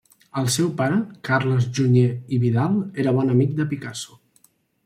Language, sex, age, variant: Catalan, male, 19-29, Central